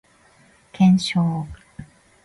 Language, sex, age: Japanese, female, 50-59